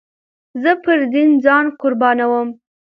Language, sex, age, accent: Pashto, female, under 19, کندهاری لهجه